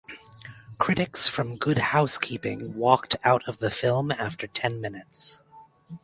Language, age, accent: English, 30-39, United States English